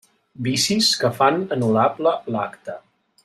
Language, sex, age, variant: Catalan, male, 40-49, Central